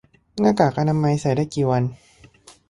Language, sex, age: Thai, male, 30-39